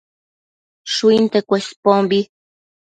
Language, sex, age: Matsés, female, 30-39